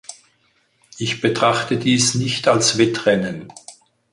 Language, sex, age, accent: German, male, 60-69, Deutschland Deutsch